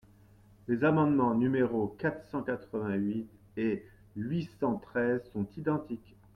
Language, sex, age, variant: French, male, 40-49, Français de métropole